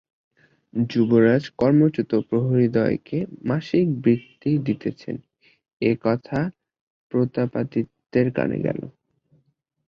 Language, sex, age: Bengali, male, under 19